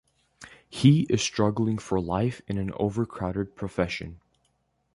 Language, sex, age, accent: English, male, under 19, United States English